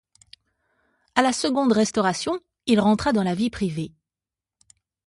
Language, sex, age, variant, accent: French, female, 40-49, Français d'Europe, Français de Suisse